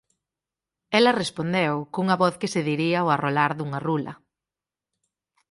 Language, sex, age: Galician, female, 30-39